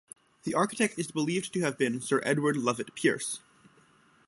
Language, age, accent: English, 19-29, United States English